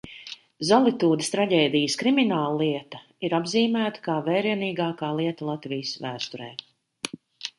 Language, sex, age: Latvian, female, 60-69